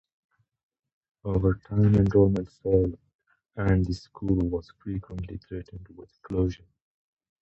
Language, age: English, 30-39